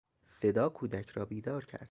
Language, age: Persian, 19-29